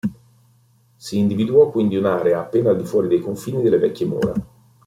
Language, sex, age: Italian, male, 40-49